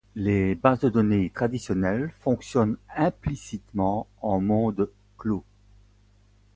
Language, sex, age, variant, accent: French, male, 60-69, Français d'Europe, Français de Belgique